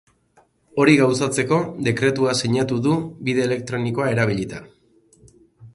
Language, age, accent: Basque, 40-49, Erdialdekoa edo Nafarra (Gipuzkoa, Nafarroa)